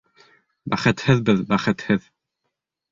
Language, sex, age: Bashkir, male, under 19